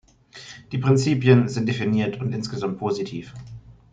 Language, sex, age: German, male, 30-39